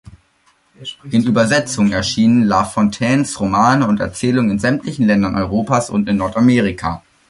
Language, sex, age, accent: German, male, under 19, Deutschland Deutsch